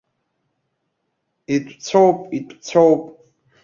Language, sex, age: Abkhazian, male, under 19